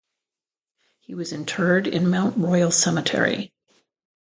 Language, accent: English, United States English